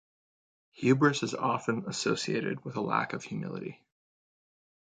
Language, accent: English, Canadian English